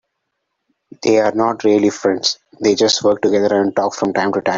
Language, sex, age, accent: English, male, 19-29, India and South Asia (India, Pakistan, Sri Lanka)